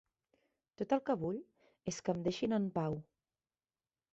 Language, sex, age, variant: Catalan, female, 30-39, Central